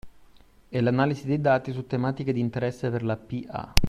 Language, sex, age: Italian, male, 19-29